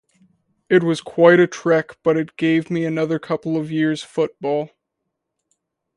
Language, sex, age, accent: English, male, 19-29, Canadian English